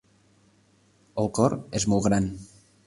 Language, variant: Catalan, Central